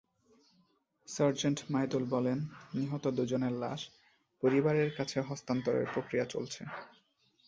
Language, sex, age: Bengali, male, 19-29